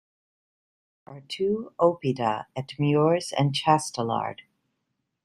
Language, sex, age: English, female, 60-69